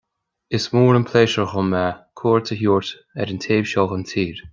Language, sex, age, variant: Irish, male, 30-39, Gaeilge Chonnacht